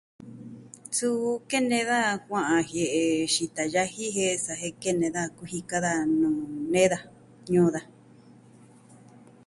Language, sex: Southwestern Tlaxiaco Mixtec, female